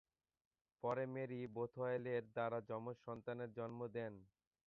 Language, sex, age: Bengali, male, 19-29